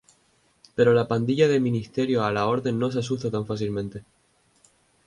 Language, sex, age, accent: Spanish, male, 19-29, España: Islas Canarias